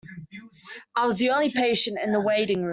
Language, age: English, under 19